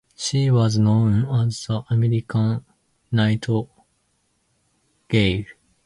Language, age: English, 19-29